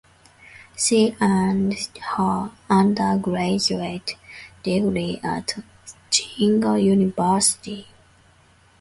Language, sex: English, female